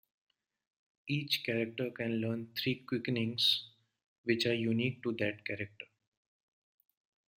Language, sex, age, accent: English, male, 19-29, India and South Asia (India, Pakistan, Sri Lanka)